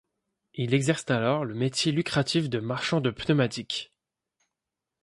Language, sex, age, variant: French, male, 30-39, Français de métropole